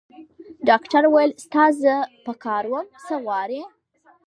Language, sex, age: Pashto, female, under 19